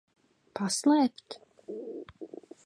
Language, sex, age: Latvian, female, 30-39